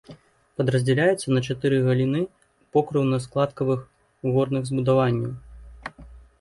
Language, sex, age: Belarusian, male, 30-39